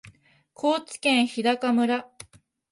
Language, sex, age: Japanese, female, 19-29